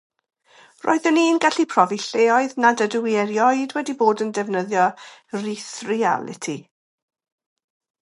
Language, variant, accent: Welsh, South-Eastern Welsh, Y Deyrnas Unedig Cymraeg